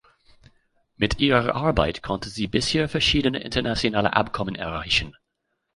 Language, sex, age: German, male, 40-49